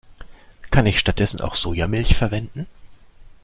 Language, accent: German, Deutschland Deutsch